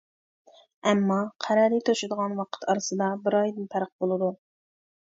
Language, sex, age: Uyghur, female, 19-29